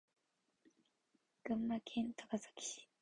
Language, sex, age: Japanese, female, 19-29